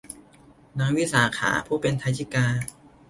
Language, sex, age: Thai, male, 19-29